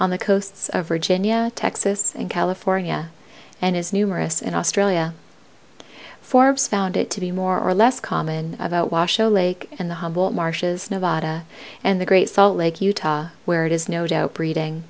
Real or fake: real